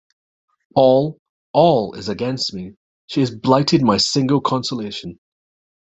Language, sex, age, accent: English, male, 40-49, Scottish English